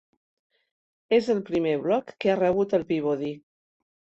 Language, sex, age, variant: Catalan, female, 50-59, Central